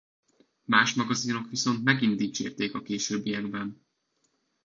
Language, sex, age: Hungarian, male, 19-29